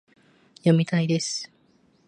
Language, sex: Japanese, female